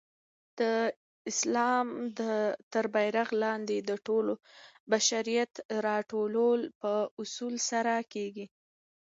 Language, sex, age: Pashto, female, 30-39